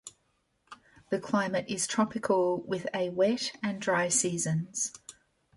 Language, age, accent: English, 50-59, Australian English